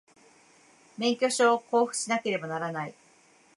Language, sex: Japanese, female